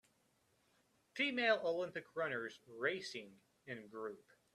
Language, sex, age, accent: English, male, 19-29, United States English